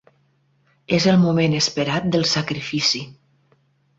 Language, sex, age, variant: Catalan, female, 50-59, Nord-Occidental